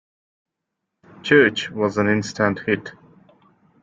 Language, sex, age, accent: English, male, 30-39, India and South Asia (India, Pakistan, Sri Lanka)